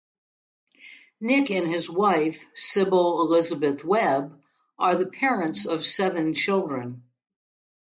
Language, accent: English, United States English